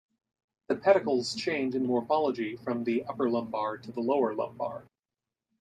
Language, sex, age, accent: English, male, 30-39, United States English